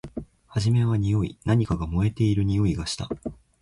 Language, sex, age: Japanese, male, 19-29